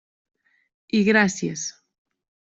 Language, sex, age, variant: Catalan, female, 30-39, Central